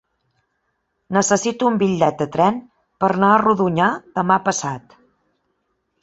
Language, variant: Catalan, Central